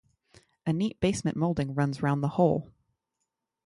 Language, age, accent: English, 30-39, United States English